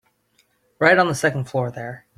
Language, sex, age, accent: English, male, 19-29, United States English